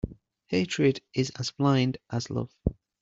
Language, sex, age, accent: English, male, 30-39, England English